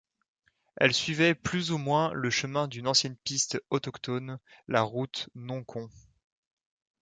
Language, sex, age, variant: French, male, 19-29, Français de métropole